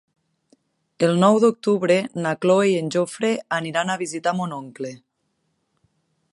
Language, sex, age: Catalan, female, 19-29